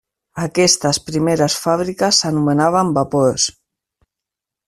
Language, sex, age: Catalan, female, 40-49